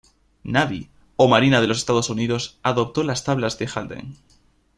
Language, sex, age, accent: Spanish, male, under 19, España: Norte peninsular (Asturias, Castilla y León, Cantabria, País Vasco, Navarra, Aragón, La Rioja, Guadalajara, Cuenca)